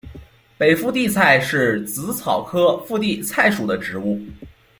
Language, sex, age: Chinese, male, under 19